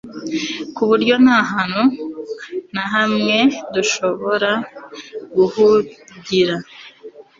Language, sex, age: Kinyarwanda, female, 19-29